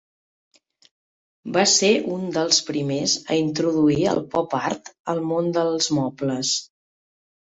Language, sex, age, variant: Catalan, female, 40-49, Central